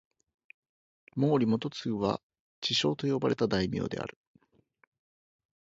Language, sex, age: Japanese, male, 40-49